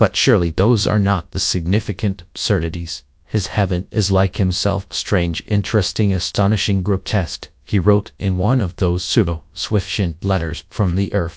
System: TTS, GradTTS